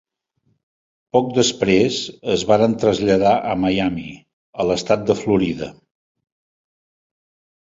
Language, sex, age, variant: Catalan, male, 60-69, Septentrional